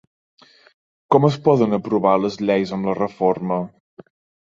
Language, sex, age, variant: Catalan, male, 30-39, Central